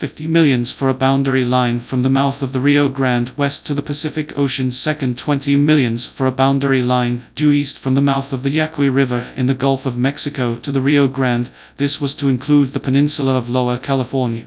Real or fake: fake